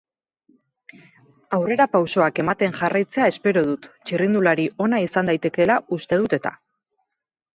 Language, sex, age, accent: Basque, female, 30-39, Erdialdekoa edo Nafarra (Gipuzkoa, Nafarroa)